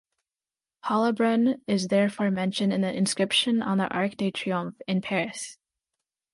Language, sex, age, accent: English, female, under 19, United States English